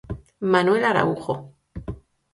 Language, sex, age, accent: Galician, female, 30-39, Normativo (estándar)